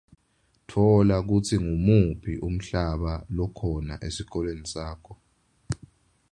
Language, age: Swati, 19-29